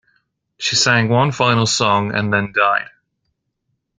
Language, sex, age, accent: English, male, 19-29, England English